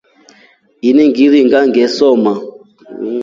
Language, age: Rombo, 30-39